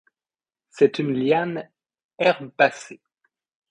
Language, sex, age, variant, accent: French, male, 30-39, Français d'Amérique du Nord, Français du Canada